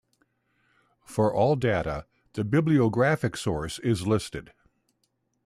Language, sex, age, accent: English, male, 60-69, United States English